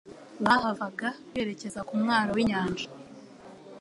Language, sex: Kinyarwanda, female